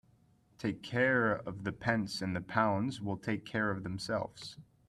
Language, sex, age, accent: English, male, 19-29, United States English